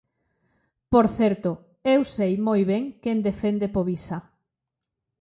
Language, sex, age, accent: Galician, female, 40-49, Normativo (estándar)